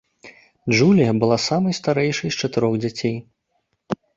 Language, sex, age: Belarusian, male, 30-39